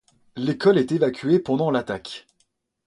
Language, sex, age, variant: French, male, 19-29, Français de métropole